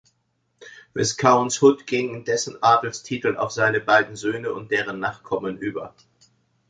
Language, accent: German, Deutschland Deutsch